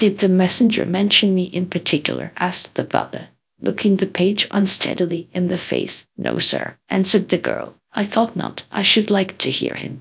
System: TTS, GradTTS